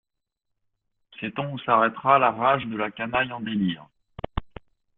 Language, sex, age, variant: French, male, 30-39, Français de métropole